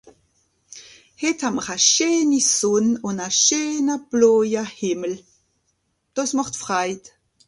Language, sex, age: Swiss German, female, 50-59